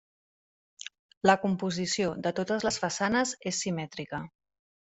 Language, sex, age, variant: Catalan, female, 30-39, Central